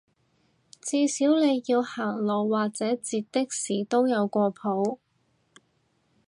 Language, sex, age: Cantonese, female, 30-39